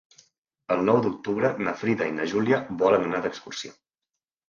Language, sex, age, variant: Catalan, male, 19-29, Central